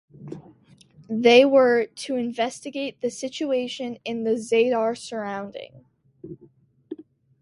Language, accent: English, United States English